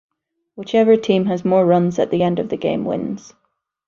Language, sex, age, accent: English, female, 30-39, Northern Irish; yorkshire